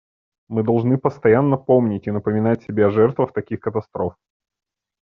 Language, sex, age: Russian, male, 30-39